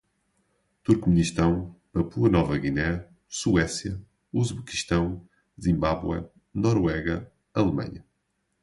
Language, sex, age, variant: Portuguese, male, 19-29, Portuguese (Portugal)